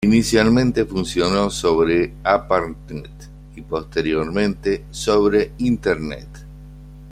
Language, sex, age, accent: Spanish, male, 60-69, Rioplatense: Argentina, Uruguay, este de Bolivia, Paraguay